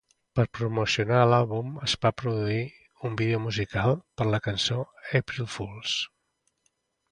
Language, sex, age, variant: Catalan, male, 50-59, Central